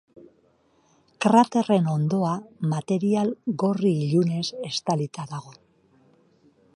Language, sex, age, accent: Basque, female, 50-59, Mendebalekoa (Araba, Bizkaia, Gipuzkoako mendebaleko herri batzuk)